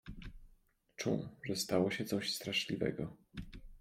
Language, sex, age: Polish, male, 19-29